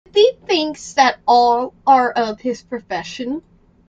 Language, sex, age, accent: English, female, 19-29, United States English